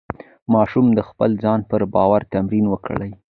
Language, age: Pashto, under 19